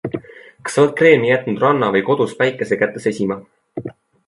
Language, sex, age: Estonian, male, 19-29